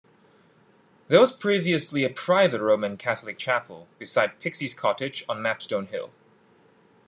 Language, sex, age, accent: English, male, 30-39, Hong Kong English